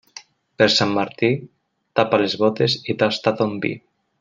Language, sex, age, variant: Catalan, male, 19-29, Nord-Occidental